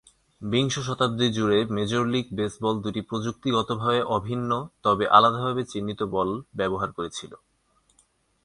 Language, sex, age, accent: Bengali, male, 19-29, Bangladeshi